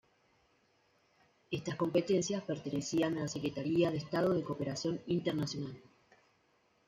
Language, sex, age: Spanish, female, 19-29